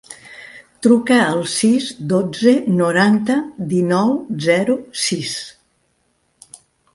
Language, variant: Catalan, Central